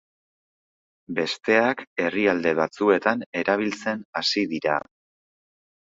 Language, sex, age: Basque, male, 19-29